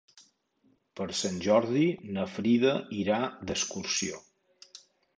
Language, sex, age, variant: Catalan, male, 50-59, Balear